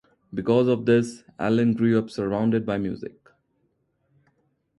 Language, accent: English, India and South Asia (India, Pakistan, Sri Lanka)